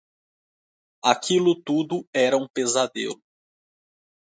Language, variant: Portuguese, Portuguese (Brasil)